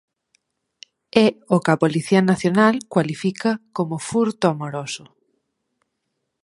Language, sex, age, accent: Galician, female, 30-39, Normativo (estándar)